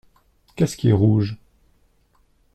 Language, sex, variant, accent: French, male, Français d'Europe, Français de Suisse